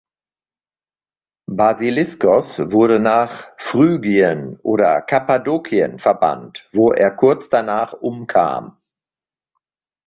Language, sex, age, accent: German, male, 50-59, Deutschland Deutsch